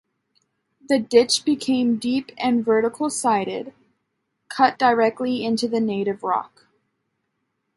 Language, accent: English, United States English